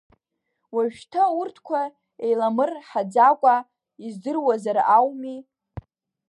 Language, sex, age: Abkhazian, female, under 19